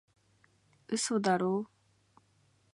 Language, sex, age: Japanese, female, 19-29